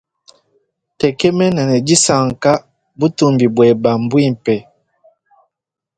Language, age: Luba-Lulua, 19-29